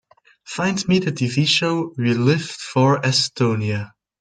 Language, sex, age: English, male, under 19